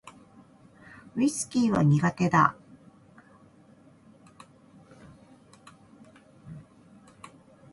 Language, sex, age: Japanese, female, 40-49